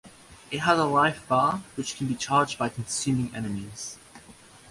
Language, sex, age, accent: English, male, under 19, Australian English